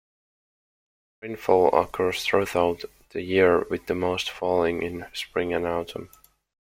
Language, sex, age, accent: English, male, 19-29, United States English